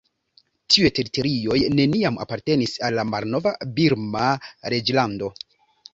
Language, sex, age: Esperanto, male, 19-29